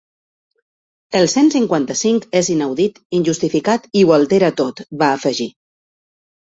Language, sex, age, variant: Catalan, female, 40-49, Central